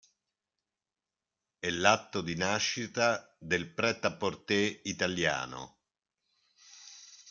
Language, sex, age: Italian, male, 50-59